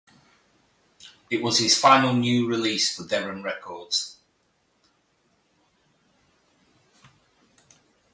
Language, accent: English, England English